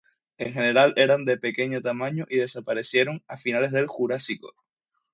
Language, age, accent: Spanish, 19-29, España: Islas Canarias